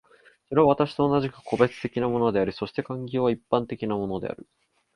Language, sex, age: Japanese, male, 19-29